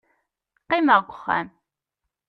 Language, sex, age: Kabyle, female, 19-29